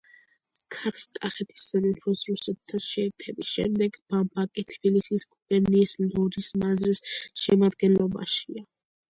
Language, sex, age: Georgian, female, under 19